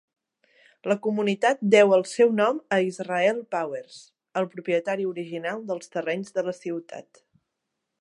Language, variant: Catalan, Central